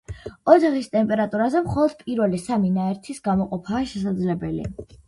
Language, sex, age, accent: Georgian, female, under 19, მშვიდი